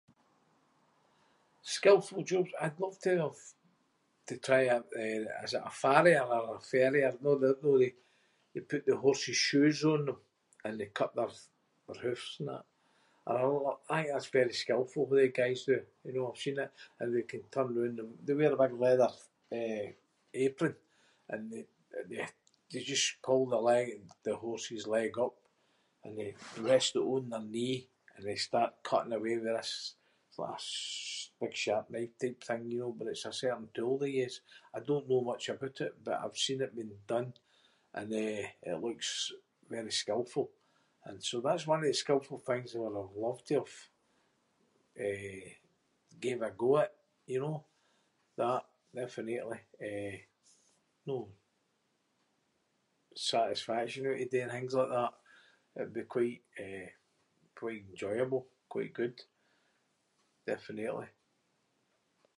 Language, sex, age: Scots, male, 60-69